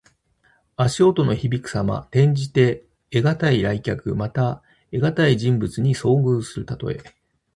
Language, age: Japanese, 40-49